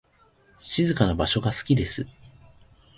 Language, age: Japanese, 30-39